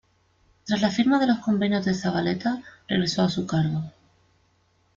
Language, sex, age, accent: Spanish, female, 30-39, España: Centro-Sur peninsular (Madrid, Toledo, Castilla-La Mancha)